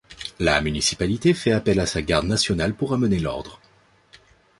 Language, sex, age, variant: French, male, 19-29, Français de métropole